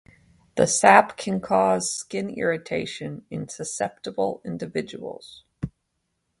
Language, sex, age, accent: English, female, 50-59, United States English